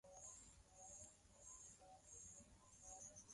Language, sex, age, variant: Swahili, female, 19-29, Kiswahili Sanifu (EA)